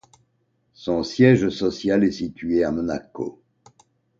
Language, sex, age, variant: French, male, 60-69, Français de métropole